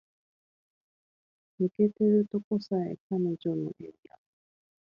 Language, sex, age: Japanese, female, 30-39